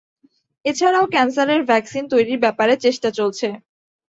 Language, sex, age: Bengali, female, 19-29